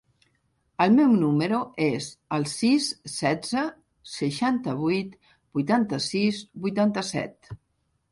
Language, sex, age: Catalan, female, 50-59